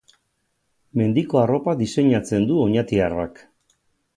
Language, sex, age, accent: Basque, male, 60-69, Mendebalekoa (Araba, Bizkaia, Gipuzkoako mendebaleko herri batzuk)